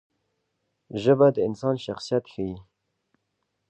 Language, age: Pashto, 19-29